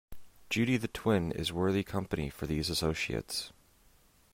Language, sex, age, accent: English, male, 30-39, New Zealand English